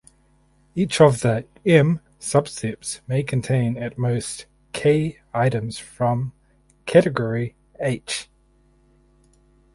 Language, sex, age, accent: English, male, 30-39, New Zealand English